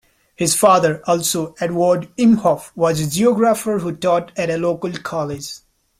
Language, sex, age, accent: English, male, 19-29, India and South Asia (India, Pakistan, Sri Lanka)